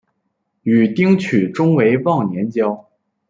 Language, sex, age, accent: Chinese, male, under 19, 出生地：黑龙江省